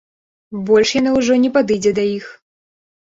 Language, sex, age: Belarusian, female, 19-29